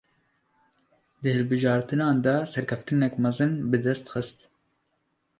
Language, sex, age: Kurdish, male, 19-29